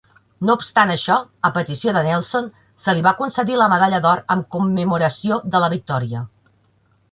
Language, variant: Catalan, Central